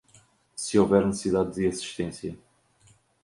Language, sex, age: Portuguese, male, 40-49